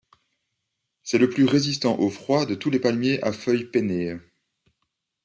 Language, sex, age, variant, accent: French, male, 30-39, Français d'Europe, Français de Belgique